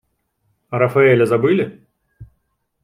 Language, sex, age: Russian, male, 30-39